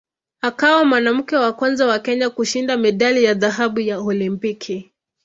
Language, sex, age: Swahili, female, 19-29